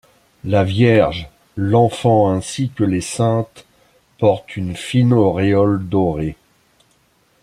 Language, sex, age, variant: French, male, 50-59, Français de métropole